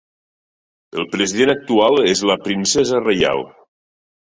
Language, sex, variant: Catalan, male, Nord-Occidental